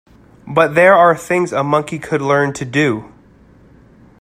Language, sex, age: English, male, 19-29